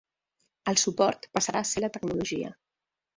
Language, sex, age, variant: Catalan, female, 50-59, Central